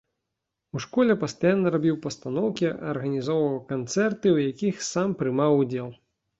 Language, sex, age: Belarusian, male, 19-29